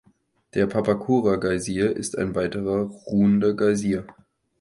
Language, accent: German, Deutschland Deutsch